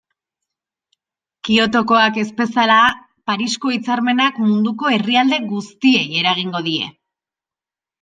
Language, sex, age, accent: Basque, female, 19-29, Erdialdekoa edo Nafarra (Gipuzkoa, Nafarroa)